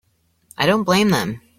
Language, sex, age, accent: English, male, 19-29, United States English